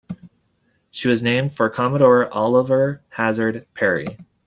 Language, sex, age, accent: English, male, 19-29, United States English